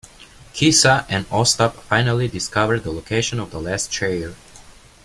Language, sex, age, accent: English, male, 19-29, United States English